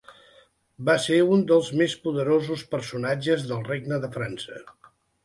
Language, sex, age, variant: Catalan, male, 60-69, Central